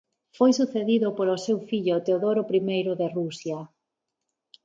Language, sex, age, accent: Galician, female, 40-49, Normativo (estándar); Neofalante